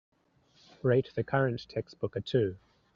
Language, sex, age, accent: English, male, 30-39, New Zealand English